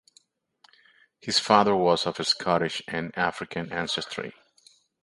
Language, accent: English, United States English